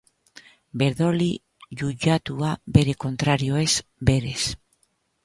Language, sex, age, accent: Basque, female, 50-59, Mendebalekoa (Araba, Bizkaia, Gipuzkoako mendebaleko herri batzuk)